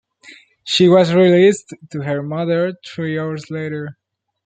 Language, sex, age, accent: English, male, under 19, United States English